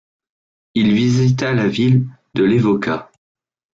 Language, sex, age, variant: French, male, under 19, Français de métropole